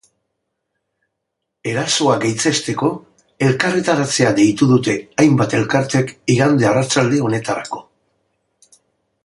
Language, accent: Basque, Mendebalekoa (Araba, Bizkaia, Gipuzkoako mendebaleko herri batzuk)